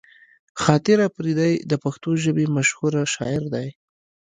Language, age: Pashto, 19-29